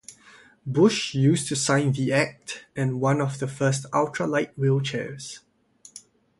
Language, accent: English, United States English; Singaporean English